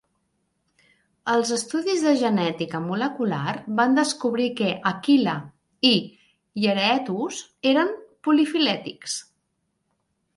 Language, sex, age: Catalan, female, 40-49